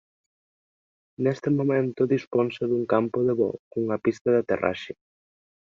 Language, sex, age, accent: Galician, male, 19-29, Normativo (estándar)